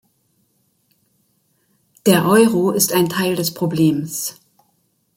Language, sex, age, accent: German, female, 60-69, Deutschland Deutsch